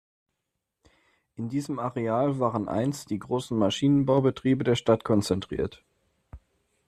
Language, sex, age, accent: German, male, 19-29, Deutschland Deutsch